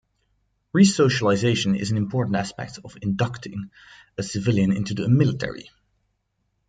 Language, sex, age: English, male, 19-29